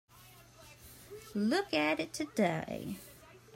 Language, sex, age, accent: English, female, 30-39, United States English